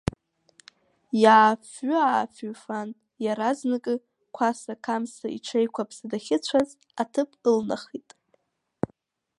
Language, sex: Abkhazian, female